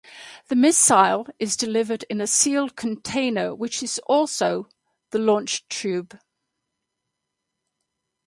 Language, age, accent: English, 70-79, England English